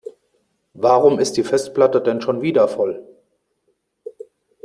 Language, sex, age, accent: German, male, 30-39, Deutschland Deutsch